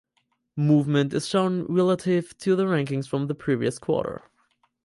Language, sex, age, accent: English, male, 19-29, United States English